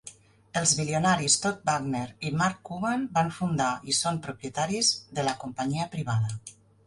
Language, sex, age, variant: Catalan, female, 40-49, Nord-Occidental